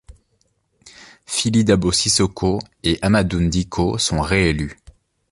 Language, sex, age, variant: French, male, 19-29, Français de métropole